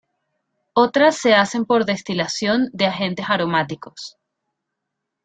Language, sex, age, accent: Spanish, female, 19-29, Caribe: Cuba, Venezuela, Puerto Rico, República Dominicana, Panamá, Colombia caribeña, México caribeño, Costa del golfo de México